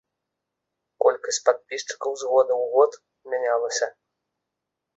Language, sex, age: Belarusian, male, 30-39